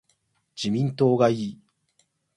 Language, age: Japanese, 19-29